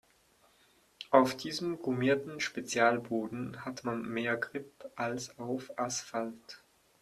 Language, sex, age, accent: German, male, 19-29, Deutschland Deutsch; Schweizerdeutsch